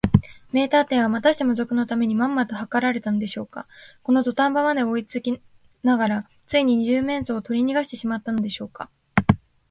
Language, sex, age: Japanese, female, 19-29